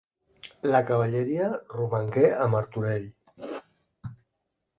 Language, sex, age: Catalan, male, 50-59